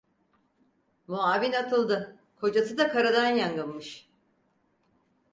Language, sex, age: Turkish, female, 60-69